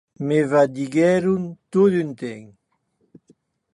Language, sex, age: Occitan, male, 60-69